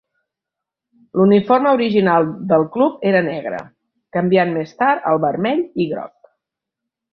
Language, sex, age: Catalan, female, 50-59